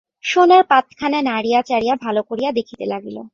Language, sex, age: Bengali, female, 19-29